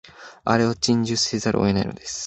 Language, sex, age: Japanese, male, 19-29